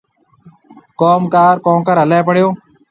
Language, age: Marwari (Pakistan), 40-49